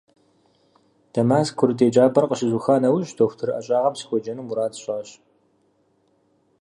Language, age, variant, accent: Kabardian, 19-29, Адыгэбзэ (Къэбэрдей, Кирил, псоми зэдай), Джылэхъстэней (Gilahsteney)